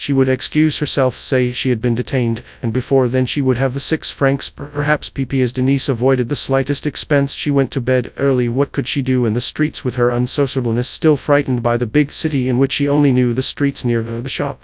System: TTS, FastPitch